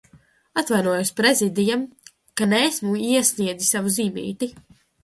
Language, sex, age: Latvian, female, under 19